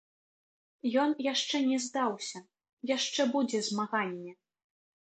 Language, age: Belarusian, 19-29